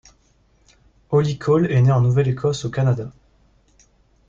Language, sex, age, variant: French, male, 19-29, Français de métropole